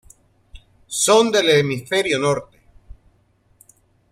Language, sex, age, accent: Spanish, male, 40-49, Caribe: Cuba, Venezuela, Puerto Rico, República Dominicana, Panamá, Colombia caribeña, México caribeño, Costa del golfo de México